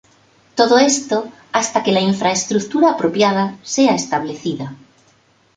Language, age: Spanish, 50-59